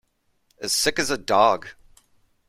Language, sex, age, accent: English, male, 30-39, United States English